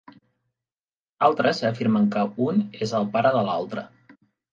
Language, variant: Catalan, Central